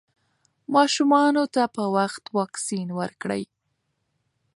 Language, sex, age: Pashto, female, 19-29